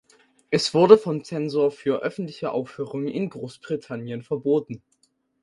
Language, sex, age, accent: German, male, under 19, Deutschland Deutsch